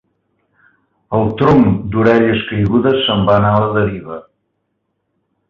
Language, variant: Catalan, Central